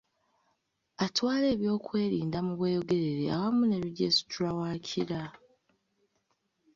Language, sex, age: Ganda, female, 19-29